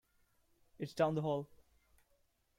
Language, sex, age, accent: English, male, 19-29, India and South Asia (India, Pakistan, Sri Lanka)